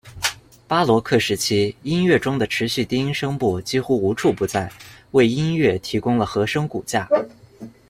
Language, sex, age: Chinese, male, 19-29